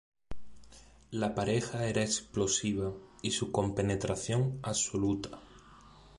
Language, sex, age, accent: Spanish, male, 19-29, España: Sur peninsular (Andalucia, Extremadura, Murcia)